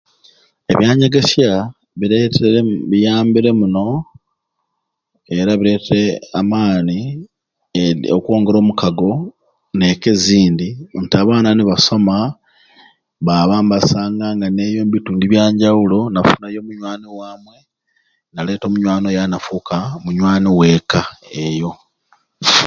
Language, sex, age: Ruuli, male, 30-39